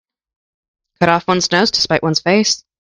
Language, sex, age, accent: English, female, 19-29, United States English